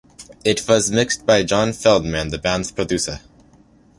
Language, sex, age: English, male, 19-29